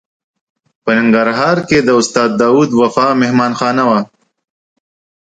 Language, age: Pashto, 30-39